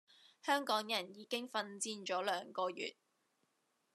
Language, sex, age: Cantonese, female, 30-39